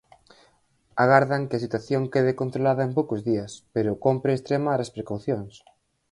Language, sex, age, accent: Galician, male, 19-29, Central (gheada); Normativo (estándar)